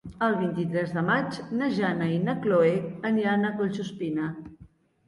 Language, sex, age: Catalan, female, 50-59